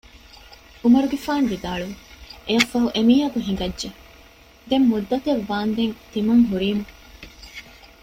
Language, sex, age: Divehi, female, 19-29